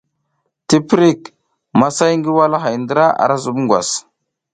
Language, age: South Giziga, 30-39